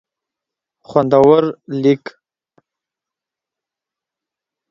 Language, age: Pashto, 30-39